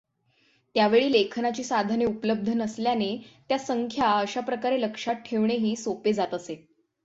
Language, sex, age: Marathi, female, 19-29